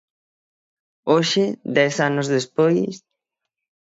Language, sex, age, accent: Galician, male, 19-29, Atlántico (seseo e gheada); Normativo (estándar)